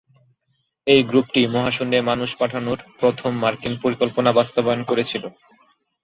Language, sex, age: Bengali, male, 19-29